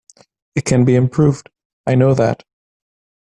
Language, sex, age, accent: English, male, 19-29, United States English